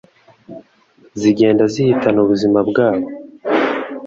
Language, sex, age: Kinyarwanda, male, under 19